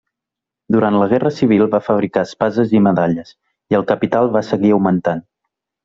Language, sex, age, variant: Catalan, male, 19-29, Central